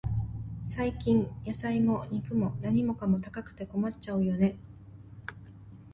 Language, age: Japanese, 50-59